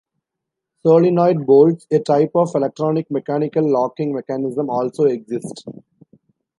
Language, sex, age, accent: English, male, 19-29, India and South Asia (India, Pakistan, Sri Lanka)